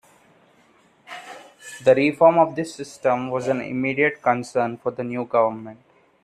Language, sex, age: English, male, under 19